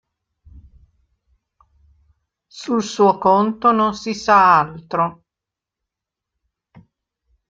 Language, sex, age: Italian, female, 70-79